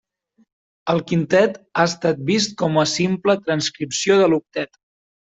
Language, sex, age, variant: Catalan, male, 19-29, Central